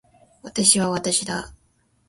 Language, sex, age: Japanese, female, 19-29